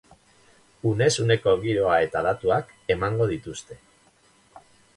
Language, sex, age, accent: Basque, male, 50-59, Mendebalekoa (Araba, Bizkaia, Gipuzkoako mendebaleko herri batzuk)